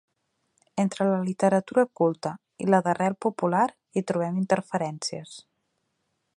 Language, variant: Catalan, Central